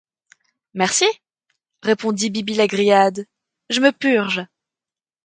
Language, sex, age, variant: French, female, under 19, Français de métropole